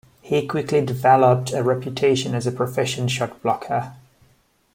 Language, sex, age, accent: English, male, 19-29, England English